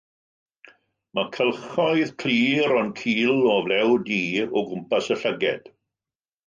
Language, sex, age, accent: Welsh, male, 50-59, Y Deyrnas Unedig Cymraeg